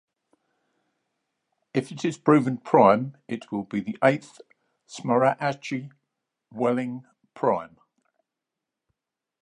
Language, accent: English, England English